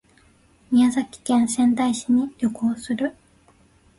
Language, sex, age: Japanese, female, 19-29